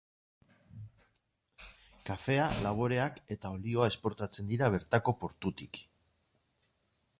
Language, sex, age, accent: Basque, male, 50-59, Mendebalekoa (Araba, Bizkaia, Gipuzkoako mendebaleko herri batzuk)